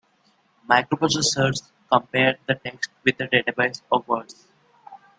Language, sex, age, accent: English, male, under 19, India and South Asia (India, Pakistan, Sri Lanka)